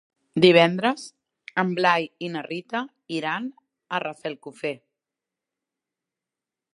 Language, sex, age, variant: Catalan, female, 30-39, Central